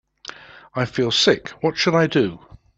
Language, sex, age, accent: English, male, 70-79, England English